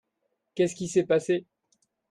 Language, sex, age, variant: French, male, 40-49, Français de métropole